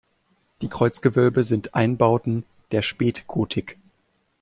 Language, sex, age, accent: German, male, 19-29, Deutschland Deutsch